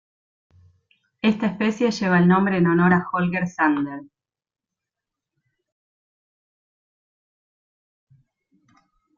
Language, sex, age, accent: Spanish, female, 40-49, Rioplatense: Argentina, Uruguay, este de Bolivia, Paraguay